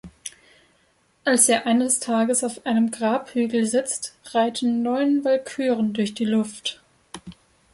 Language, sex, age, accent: German, female, under 19, Deutschland Deutsch